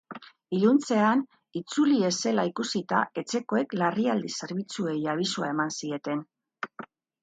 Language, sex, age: Basque, female, 60-69